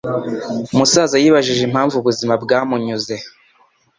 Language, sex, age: Kinyarwanda, male, 19-29